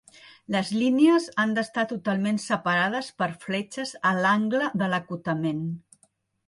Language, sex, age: Catalan, female, 60-69